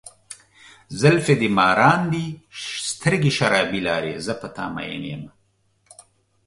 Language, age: Pashto, 50-59